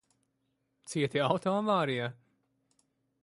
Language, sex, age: Latvian, male, 30-39